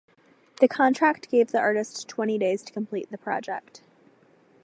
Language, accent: English, United States English